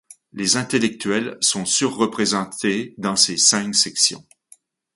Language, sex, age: French, male, 60-69